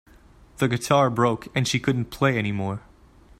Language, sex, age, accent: English, male, 19-29, Canadian English